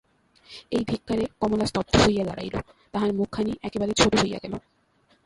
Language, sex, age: Bengali, female, 19-29